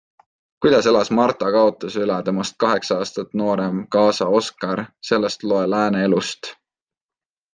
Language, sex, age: Estonian, male, 19-29